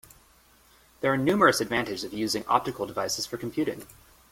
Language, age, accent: English, 19-29, United States English